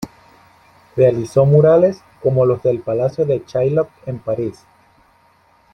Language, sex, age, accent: Spanish, male, 19-29, Caribe: Cuba, Venezuela, Puerto Rico, República Dominicana, Panamá, Colombia caribeña, México caribeño, Costa del golfo de México